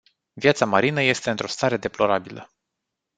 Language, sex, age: Romanian, male, 30-39